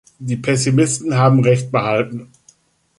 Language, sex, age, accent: German, male, 50-59, Deutschland Deutsch